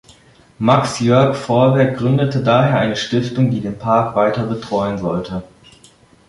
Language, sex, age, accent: German, male, under 19, Deutschland Deutsch